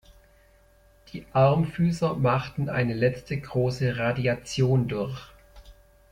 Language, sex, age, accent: German, male, 30-39, Deutschland Deutsch